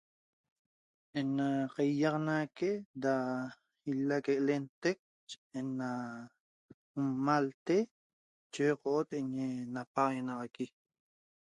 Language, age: Toba, 30-39